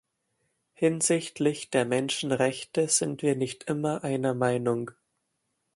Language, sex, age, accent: German, male, 19-29, Deutschland Deutsch